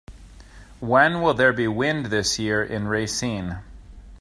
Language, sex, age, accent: English, male, 30-39, United States English